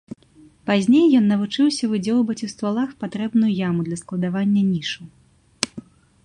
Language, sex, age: Belarusian, female, 19-29